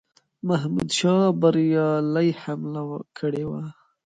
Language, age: Pashto, 19-29